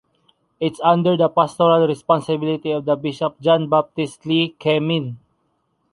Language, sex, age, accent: English, male, 19-29, Filipino